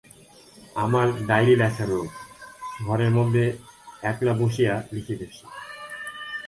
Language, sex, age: Bengali, male, 19-29